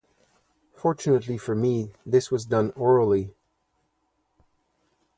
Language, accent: English, Canadian English